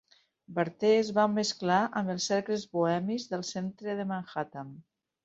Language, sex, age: Catalan, female, 50-59